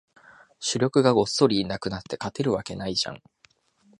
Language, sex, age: Japanese, male, 19-29